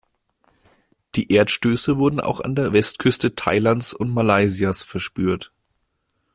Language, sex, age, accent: German, male, 19-29, Deutschland Deutsch